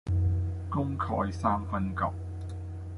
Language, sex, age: Cantonese, male, 30-39